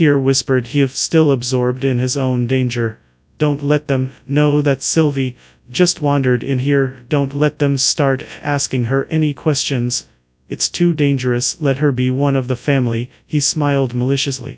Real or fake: fake